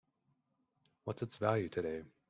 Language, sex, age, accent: English, male, 19-29, Canadian English